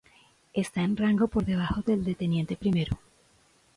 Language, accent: Spanish, Andino-Pacífico: Colombia, Perú, Ecuador, oeste de Bolivia y Venezuela andina